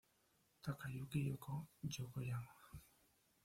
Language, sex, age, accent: Spanish, male, 19-29, España: Norte peninsular (Asturias, Castilla y León, Cantabria, País Vasco, Navarra, Aragón, La Rioja, Guadalajara, Cuenca)